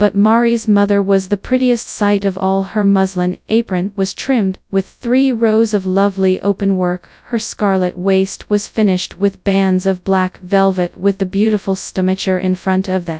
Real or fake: fake